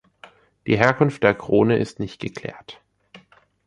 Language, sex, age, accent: German, male, under 19, Deutschland Deutsch